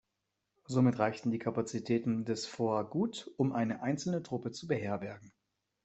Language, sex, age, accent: German, male, 19-29, Deutschland Deutsch